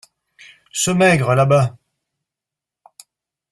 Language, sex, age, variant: French, male, 50-59, Français de métropole